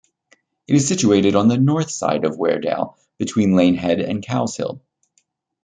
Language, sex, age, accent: English, male, 30-39, United States English